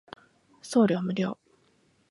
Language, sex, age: Japanese, female, 19-29